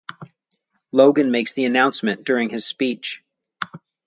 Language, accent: English, United States English